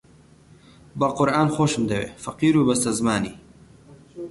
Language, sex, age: Central Kurdish, male, 19-29